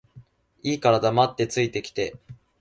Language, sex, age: Japanese, male, 19-29